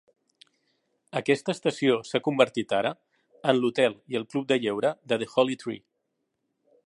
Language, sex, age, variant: Catalan, male, 40-49, Central